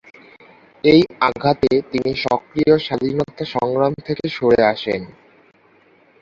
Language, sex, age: Bengali, male, 19-29